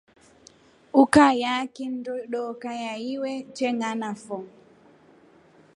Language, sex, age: Rombo, female, 19-29